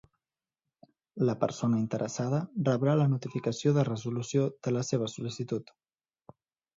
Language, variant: Catalan, Central